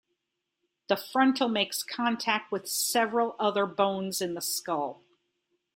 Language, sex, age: English, female, 50-59